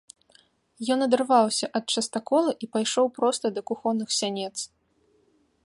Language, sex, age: Belarusian, female, 19-29